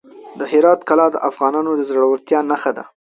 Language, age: Pashto, 19-29